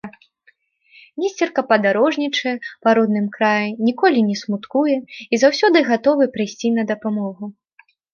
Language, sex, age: Belarusian, female, 19-29